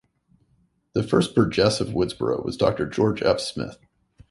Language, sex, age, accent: English, male, 30-39, Canadian English